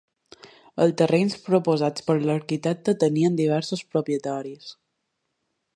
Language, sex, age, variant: Catalan, female, 19-29, Balear